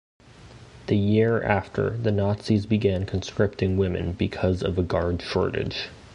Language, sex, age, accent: English, male, 19-29, United States English